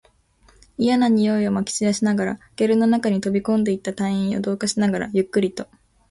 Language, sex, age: Japanese, female, under 19